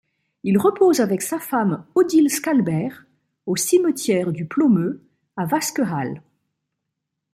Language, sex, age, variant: French, female, 50-59, Français de métropole